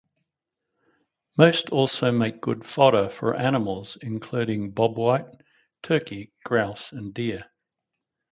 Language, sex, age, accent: English, male, 60-69, Australian English